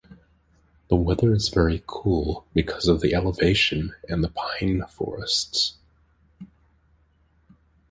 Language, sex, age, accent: English, male, 40-49, United States English